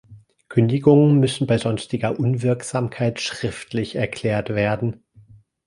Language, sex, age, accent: German, male, 40-49, Deutschland Deutsch